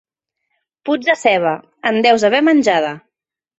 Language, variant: Catalan, Central